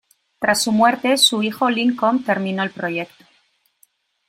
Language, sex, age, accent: Spanish, female, 40-49, España: Norte peninsular (Asturias, Castilla y León, Cantabria, País Vasco, Navarra, Aragón, La Rioja, Guadalajara, Cuenca)